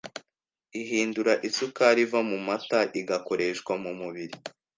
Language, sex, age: Kinyarwanda, male, under 19